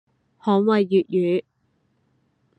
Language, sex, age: Cantonese, female, 19-29